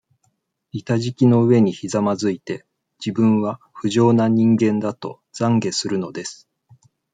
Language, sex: Japanese, male